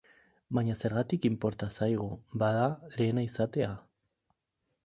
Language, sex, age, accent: Basque, male, 19-29, Mendebalekoa (Araba, Bizkaia, Gipuzkoako mendebaleko herri batzuk)